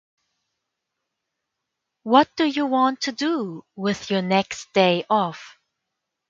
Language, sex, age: English, female, 19-29